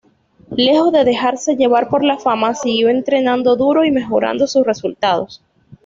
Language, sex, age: Spanish, female, 19-29